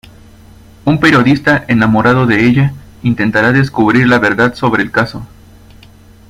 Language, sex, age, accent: Spanish, male, 19-29, México